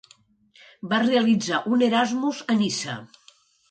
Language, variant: Catalan, Nord-Occidental